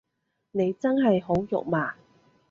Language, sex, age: Cantonese, female, 30-39